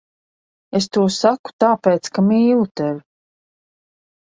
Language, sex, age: Latvian, female, 40-49